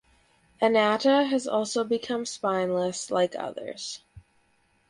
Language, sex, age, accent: English, female, 30-39, Canadian English